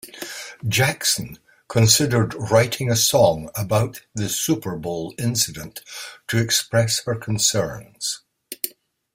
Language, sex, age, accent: English, male, 70-79, Scottish English